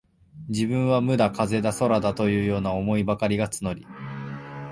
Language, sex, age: Japanese, male, 19-29